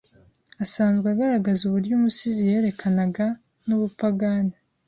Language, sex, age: Kinyarwanda, female, 19-29